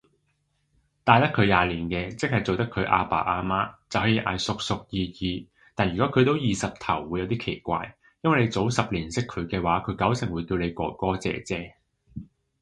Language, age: Cantonese, 30-39